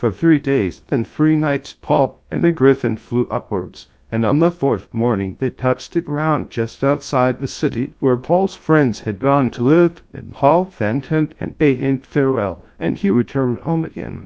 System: TTS, GlowTTS